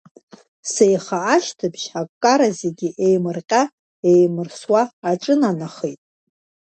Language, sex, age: Abkhazian, female, 40-49